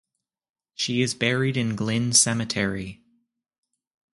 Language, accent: English, Canadian English